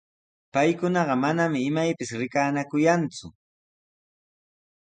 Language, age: Sihuas Ancash Quechua, 19-29